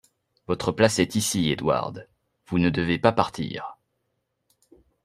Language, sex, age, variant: French, male, under 19, Français de métropole